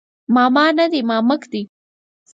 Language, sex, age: Pashto, female, under 19